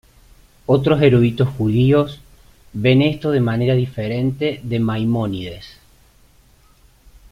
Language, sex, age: Spanish, male, 30-39